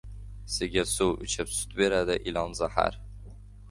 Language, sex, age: Uzbek, male, under 19